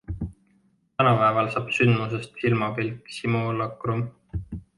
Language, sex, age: Estonian, male, 19-29